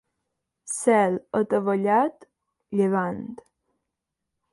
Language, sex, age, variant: Catalan, female, under 19, Balear